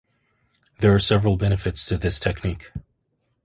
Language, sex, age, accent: English, male, 40-49, United States English